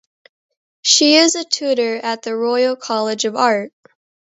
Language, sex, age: English, female, under 19